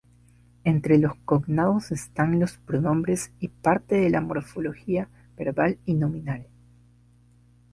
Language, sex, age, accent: Spanish, male, under 19, Andino-Pacífico: Colombia, Perú, Ecuador, oeste de Bolivia y Venezuela andina